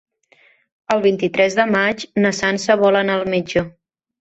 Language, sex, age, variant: Catalan, female, 19-29, Central